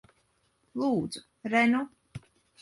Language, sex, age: Latvian, female, 19-29